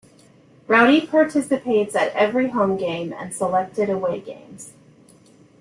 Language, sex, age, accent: English, female, 50-59, United States English